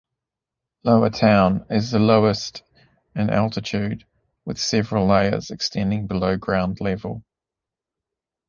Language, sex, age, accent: English, male, 30-39, New Zealand English